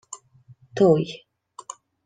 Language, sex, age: Ukrainian, female, 30-39